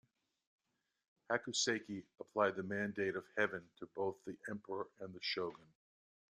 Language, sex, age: English, male, 60-69